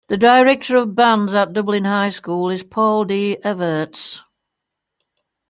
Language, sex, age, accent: English, female, 60-69, England English